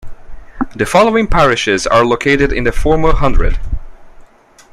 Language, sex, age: English, male, 30-39